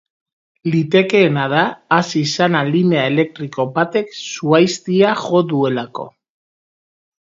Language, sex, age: Basque, male, 30-39